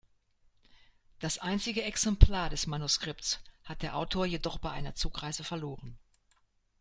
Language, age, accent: German, 60-69, Deutschland Deutsch